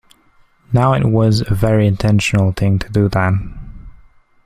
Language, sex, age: English, male, 19-29